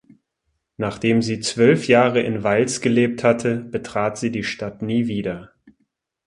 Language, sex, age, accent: German, male, 30-39, Deutschland Deutsch